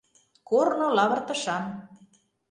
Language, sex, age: Mari, female, 50-59